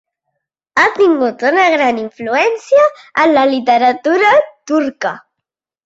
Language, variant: Catalan, Central